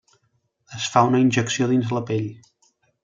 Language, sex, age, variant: Catalan, male, 30-39, Central